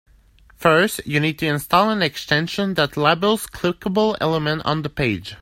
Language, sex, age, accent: English, male, 19-29, Canadian English